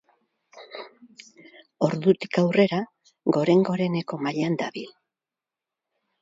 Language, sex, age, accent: Basque, female, 70-79, Mendebalekoa (Araba, Bizkaia, Gipuzkoako mendebaleko herri batzuk)